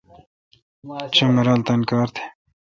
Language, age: Kalkoti, 19-29